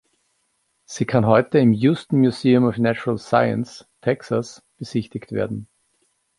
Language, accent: German, Österreichisches Deutsch